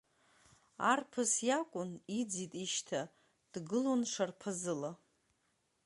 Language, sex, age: Abkhazian, female, 40-49